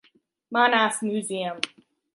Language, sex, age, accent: English, female, 19-29, United States English